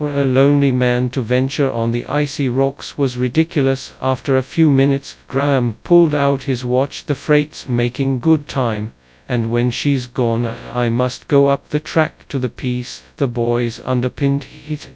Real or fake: fake